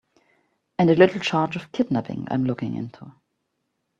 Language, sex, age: English, female, 50-59